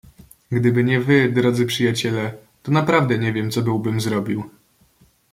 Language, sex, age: Polish, male, 19-29